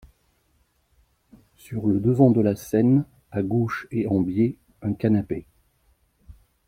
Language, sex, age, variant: French, male, 50-59, Français de métropole